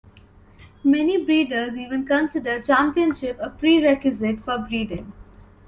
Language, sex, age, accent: English, female, 19-29, India and South Asia (India, Pakistan, Sri Lanka)